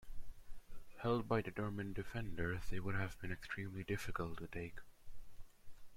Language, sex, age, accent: English, male, under 19, India and South Asia (India, Pakistan, Sri Lanka)